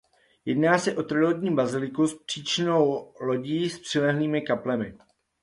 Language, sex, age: Czech, male, 40-49